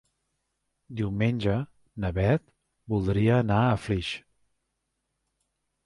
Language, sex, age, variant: Catalan, male, 50-59, Central